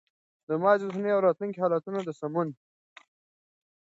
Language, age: Pashto, 19-29